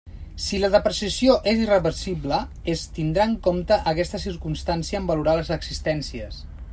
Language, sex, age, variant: Catalan, male, 40-49, Central